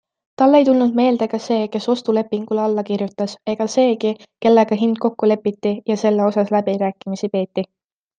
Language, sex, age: Estonian, female, 19-29